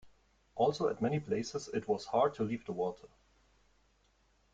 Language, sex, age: English, male, 30-39